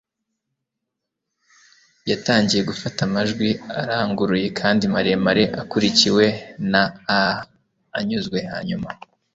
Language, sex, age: Kinyarwanda, male, 19-29